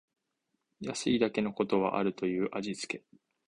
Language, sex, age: Japanese, male, 19-29